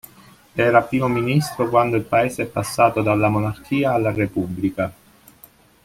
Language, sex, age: Italian, male, 40-49